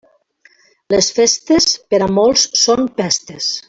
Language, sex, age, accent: Catalan, female, 50-59, valencià